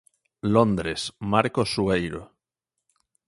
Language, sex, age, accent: Galician, male, 19-29, Normativo (estándar)